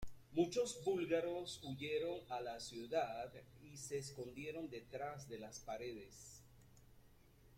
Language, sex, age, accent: Spanish, male, 50-59, Caribe: Cuba, Venezuela, Puerto Rico, República Dominicana, Panamá, Colombia caribeña, México caribeño, Costa del golfo de México